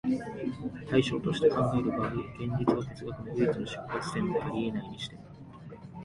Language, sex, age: Japanese, male, 19-29